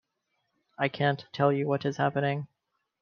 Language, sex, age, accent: English, male, 19-29, United States English